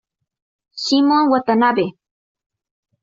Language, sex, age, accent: Spanish, female, under 19, América central